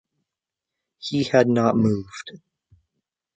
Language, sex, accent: English, male, United States English